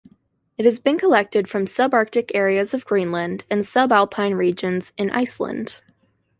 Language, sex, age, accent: English, female, 19-29, United States English